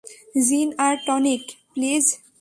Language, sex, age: Bengali, female, 19-29